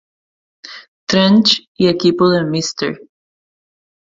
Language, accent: Spanish, América central